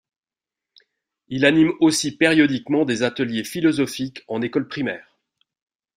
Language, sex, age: French, male, 40-49